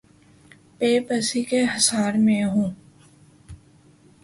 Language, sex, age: Urdu, female, 19-29